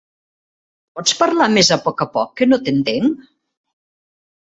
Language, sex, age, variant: Catalan, female, 60-69, Central